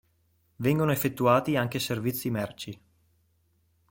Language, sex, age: Italian, male, 19-29